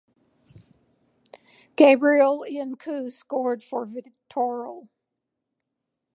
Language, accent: English, United States English